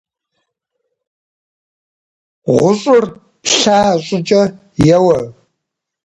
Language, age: Kabardian, 40-49